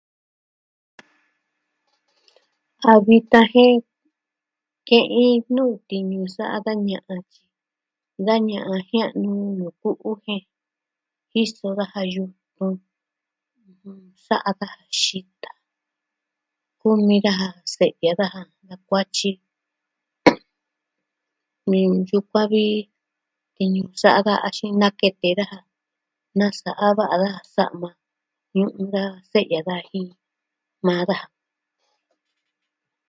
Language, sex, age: Southwestern Tlaxiaco Mixtec, female, 60-69